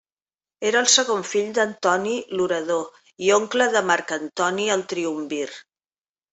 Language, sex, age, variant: Catalan, female, 50-59, Central